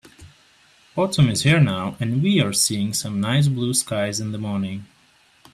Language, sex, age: English, male, 19-29